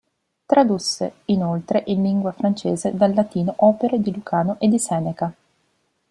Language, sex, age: Italian, female, 19-29